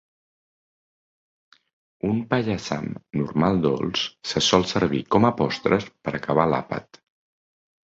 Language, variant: Catalan, Central